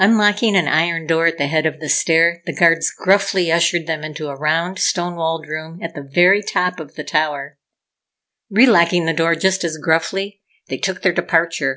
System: none